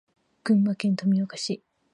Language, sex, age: Japanese, female, 19-29